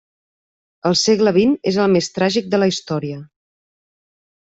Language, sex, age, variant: Catalan, female, 40-49, Central